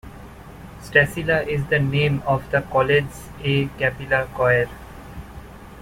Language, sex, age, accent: English, male, 19-29, India and South Asia (India, Pakistan, Sri Lanka)